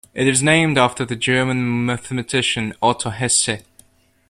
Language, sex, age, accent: English, male, 19-29, Scottish English